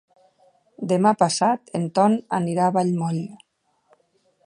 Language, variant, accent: Catalan, Nord-Occidental, nord-occidental